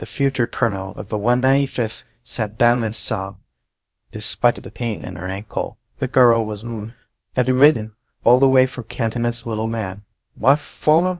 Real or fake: fake